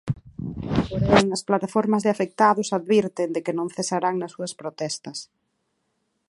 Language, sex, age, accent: Galician, female, 30-39, Oriental (común en zona oriental); Normativo (estándar)